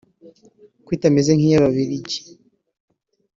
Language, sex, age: Kinyarwanda, male, 30-39